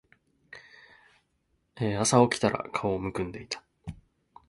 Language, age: Japanese, 19-29